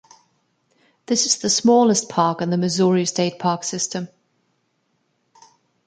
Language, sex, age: English, female, 19-29